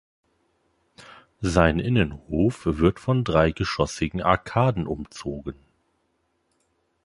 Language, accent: German, Deutschland Deutsch